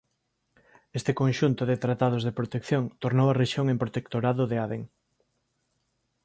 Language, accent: Galician, Normativo (estándar)